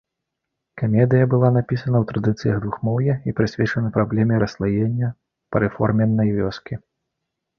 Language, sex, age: Belarusian, male, 30-39